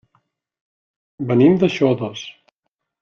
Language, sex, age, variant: Catalan, male, 50-59, Central